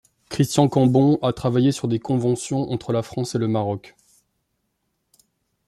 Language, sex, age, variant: French, male, 30-39, Français de métropole